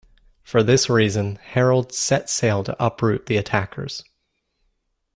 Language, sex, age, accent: English, male, 19-29, United States English